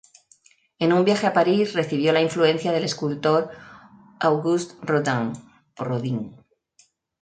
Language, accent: Spanish, España: Centro-Sur peninsular (Madrid, Toledo, Castilla-La Mancha)